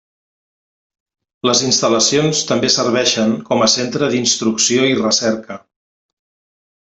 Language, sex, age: Catalan, male, 40-49